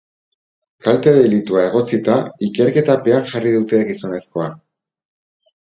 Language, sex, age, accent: Basque, male, 40-49, Erdialdekoa edo Nafarra (Gipuzkoa, Nafarroa)